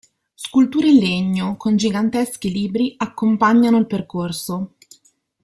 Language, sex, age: Italian, female, 30-39